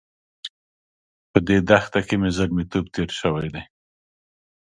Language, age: Pashto, 60-69